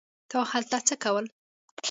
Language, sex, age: Pashto, female, 19-29